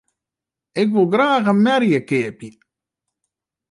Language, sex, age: Western Frisian, male, 40-49